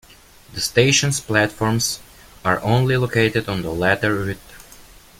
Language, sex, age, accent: English, male, 19-29, United States English